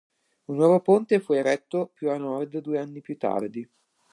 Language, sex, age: Italian, male, under 19